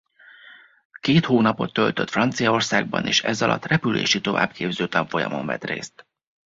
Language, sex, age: Hungarian, male, 30-39